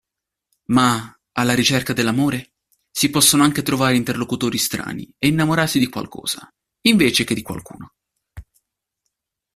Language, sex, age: Italian, male, 19-29